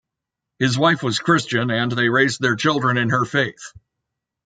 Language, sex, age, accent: English, male, 30-39, United States English